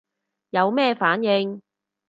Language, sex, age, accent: Cantonese, female, 30-39, 广州音